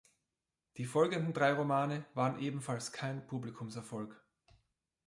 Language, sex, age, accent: German, male, 40-49, Österreichisches Deutsch